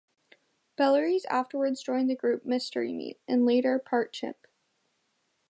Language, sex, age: English, female, 19-29